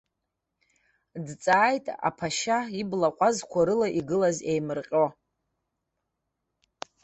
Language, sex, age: Abkhazian, female, 30-39